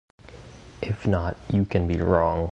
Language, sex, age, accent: English, male, 19-29, United States English